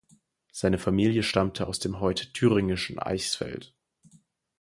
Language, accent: German, Deutschland Deutsch